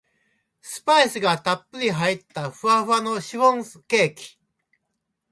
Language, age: Japanese, 70-79